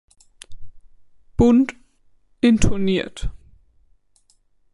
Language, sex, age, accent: German, female, 19-29, Deutschland Deutsch